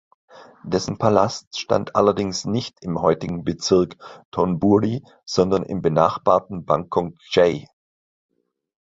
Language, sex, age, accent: German, male, 50-59, Deutschland Deutsch